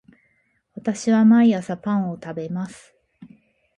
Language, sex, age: Japanese, female, 40-49